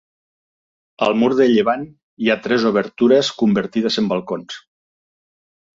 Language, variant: Catalan, Central